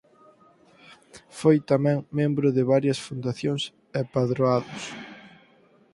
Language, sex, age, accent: Galician, male, 19-29, Atlántico (seseo e gheada)